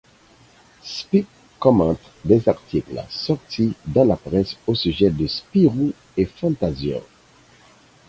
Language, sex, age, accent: French, male, 40-49, Français d’Haïti